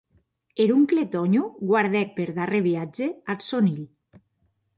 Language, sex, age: Occitan, female, 40-49